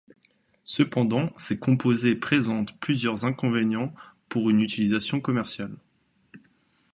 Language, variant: French, Français de métropole